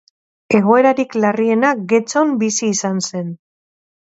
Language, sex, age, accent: Basque, female, 40-49, Mendebalekoa (Araba, Bizkaia, Gipuzkoako mendebaleko herri batzuk)